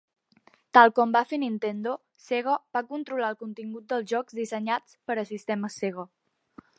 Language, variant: Catalan, Central